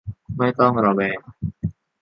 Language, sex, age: Thai, male, under 19